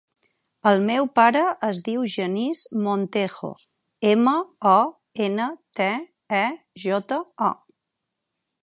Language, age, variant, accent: Catalan, 30-39, Balear, balear; Palma